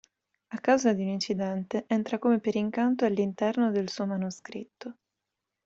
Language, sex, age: Italian, female, 19-29